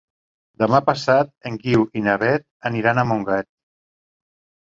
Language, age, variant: Catalan, 60-69, Central